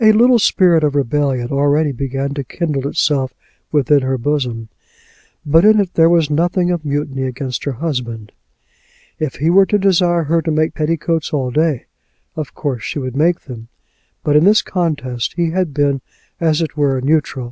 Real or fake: real